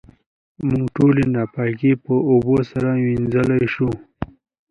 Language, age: Pashto, 19-29